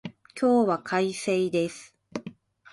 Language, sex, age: Japanese, female, 19-29